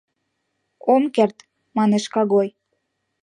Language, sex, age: Mari, female, under 19